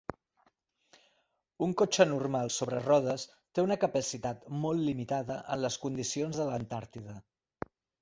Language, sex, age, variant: Catalan, male, 40-49, Central